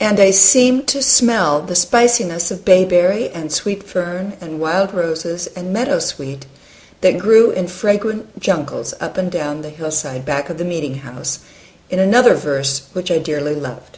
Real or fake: real